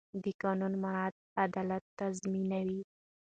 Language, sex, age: Pashto, female, 19-29